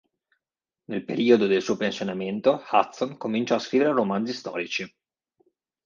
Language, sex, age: Italian, male, 30-39